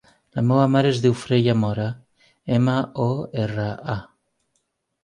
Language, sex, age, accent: Catalan, female, 40-49, valencià